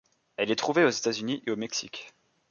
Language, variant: French, Français de métropole